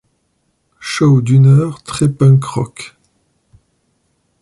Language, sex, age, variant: French, male, 40-49, Français de métropole